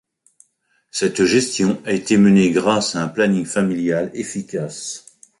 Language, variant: French, Français de métropole